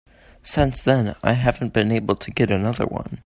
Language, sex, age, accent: English, male, under 19, United States English